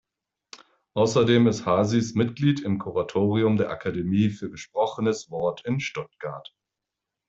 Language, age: German, 40-49